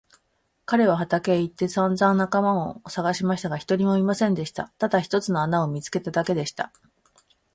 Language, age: Japanese, 40-49